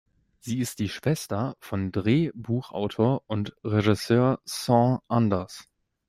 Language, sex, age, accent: German, male, 19-29, Deutschland Deutsch